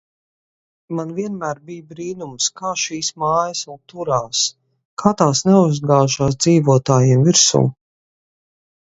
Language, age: Latvian, 40-49